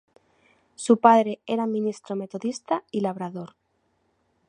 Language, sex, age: Spanish, female, 19-29